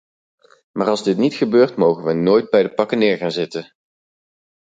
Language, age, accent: Dutch, 30-39, Nederlands Nederlands